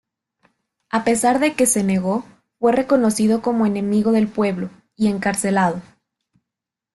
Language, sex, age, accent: Spanish, female, under 19, México